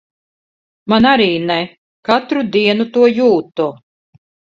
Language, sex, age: Latvian, female, 50-59